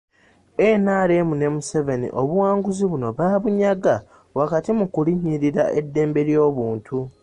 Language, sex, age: Ganda, male, 19-29